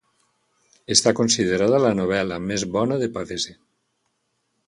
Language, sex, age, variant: Catalan, male, 60-69, Valencià central